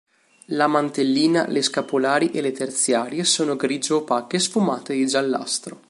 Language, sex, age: Italian, male, 19-29